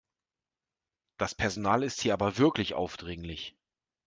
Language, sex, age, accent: German, male, 40-49, Deutschland Deutsch